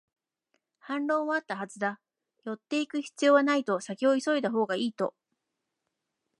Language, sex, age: Japanese, female, 50-59